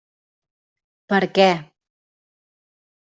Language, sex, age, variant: Catalan, female, 60-69, Central